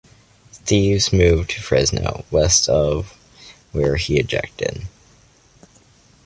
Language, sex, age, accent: English, male, under 19, United States English